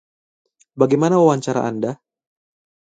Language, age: Indonesian, 19-29